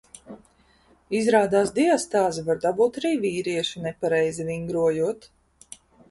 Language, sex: Latvian, female